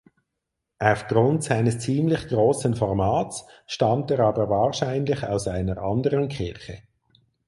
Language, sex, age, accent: German, male, 40-49, Schweizerdeutsch